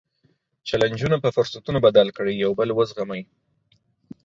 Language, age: Pashto, 30-39